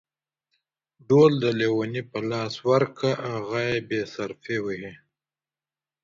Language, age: Pashto, 40-49